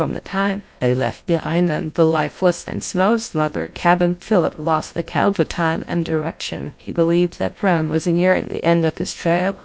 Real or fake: fake